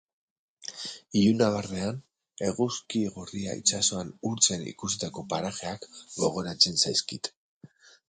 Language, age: Basque, 40-49